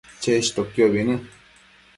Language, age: Matsés, 19-29